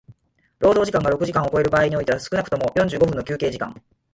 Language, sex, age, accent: Japanese, female, 40-49, 関西弁